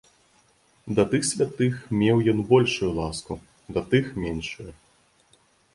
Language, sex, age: Belarusian, male, 30-39